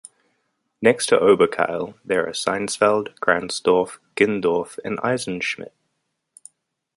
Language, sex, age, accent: English, male, 30-39, New Zealand English